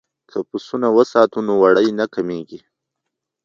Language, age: Pashto, 19-29